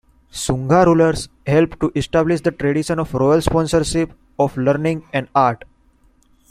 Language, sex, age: English, male, 19-29